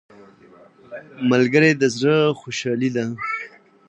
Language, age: Pashto, 30-39